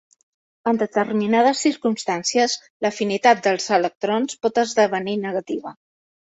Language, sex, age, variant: Catalan, female, 50-59, Central